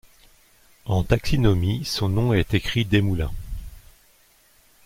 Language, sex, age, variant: French, male, 40-49, Français de métropole